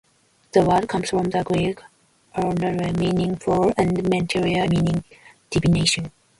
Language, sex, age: English, female, 19-29